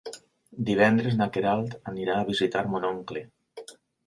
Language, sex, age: Catalan, male, 50-59